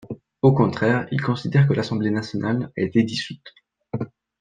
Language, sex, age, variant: French, male, 19-29, Français de métropole